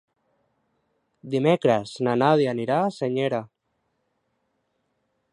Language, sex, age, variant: Catalan, male, 19-29, Central